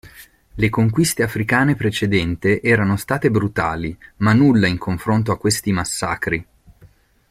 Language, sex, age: Italian, male, 30-39